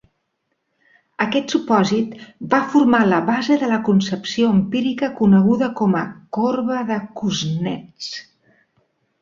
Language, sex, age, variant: Catalan, female, 50-59, Central